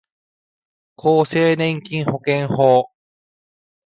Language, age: Japanese, 50-59